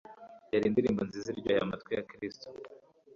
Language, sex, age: Kinyarwanda, male, 19-29